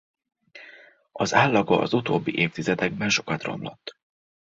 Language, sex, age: Hungarian, male, 30-39